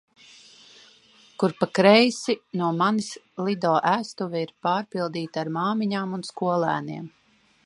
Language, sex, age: Latvian, female, 40-49